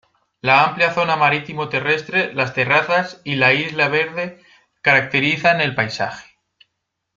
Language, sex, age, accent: Spanish, male, 19-29, España: Centro-Sur peninsular (Madrid, Toledo, Castilla-La Mancha)